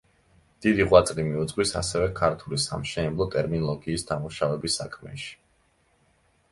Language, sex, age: Georgian, male, 19-29